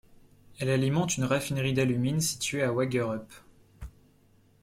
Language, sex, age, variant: French, male, 19-29, Français de métropole